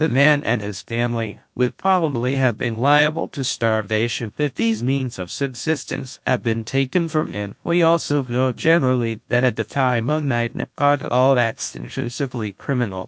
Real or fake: fake